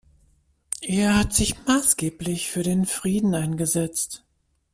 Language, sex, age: German, female, 30-39